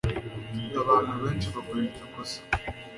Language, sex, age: Kinyarwanda, male, under 19